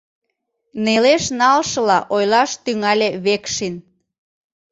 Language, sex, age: Mari, female, 30-39